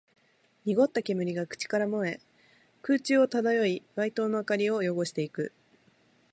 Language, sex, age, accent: Japanese, female, 19-29, 東京